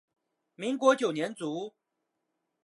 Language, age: Chinese, 19-29